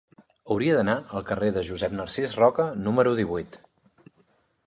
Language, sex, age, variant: Catalan, male, 30-39, Central